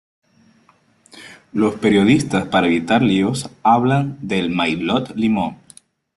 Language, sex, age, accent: Spanish, male, 30-39, Caribe: Cuba, Venezuela, Puerto Rico, República Dominicana, Panamá, Colombia caribeña, México caribeño, Costa del golfo de México